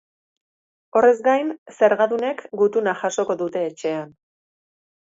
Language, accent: Basque, Erdialdekoa edo Nafarra (Gipuzkoa, Nafarroa)